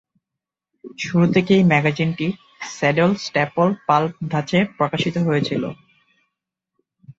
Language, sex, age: Bengali, male, 19-29